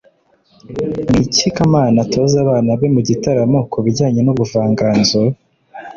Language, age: Kinyarwanda, 19-29